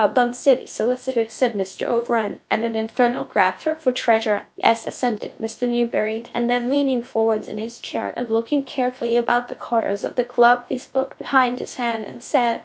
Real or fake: fake